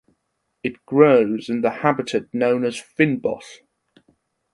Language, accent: English, England English